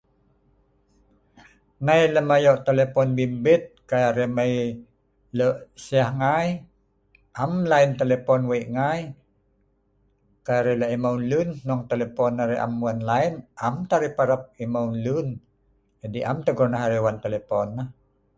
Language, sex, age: Sa'ban, male, 50-59